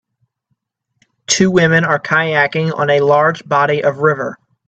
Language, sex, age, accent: English, male, 19-29, United States English